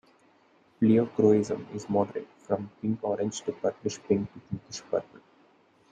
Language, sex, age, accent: English, male, 19-29, India and South Asia (India, Pakistan, Sri Lanka)